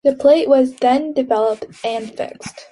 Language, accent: English, United States English